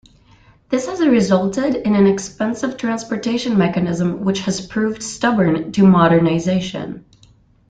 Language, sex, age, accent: English, female, 19-29, United States English